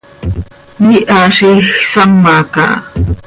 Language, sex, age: Seri, female, 40-49